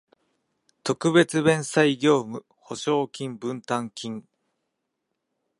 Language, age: Japanese, 40-49